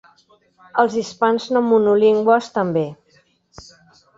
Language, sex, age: Catalan, female, 50-59